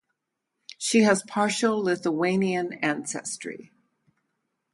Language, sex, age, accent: English, female, 60-69, United States English